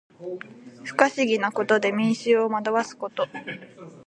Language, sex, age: Japanese, female, 19-29